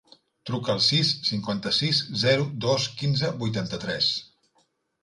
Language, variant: Catalan, Central